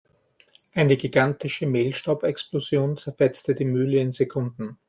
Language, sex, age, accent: German, male, 50-59, Österreichisches Deutsch